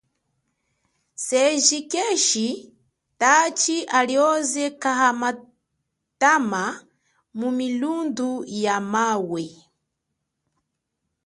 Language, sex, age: Chokwe, female, 30-39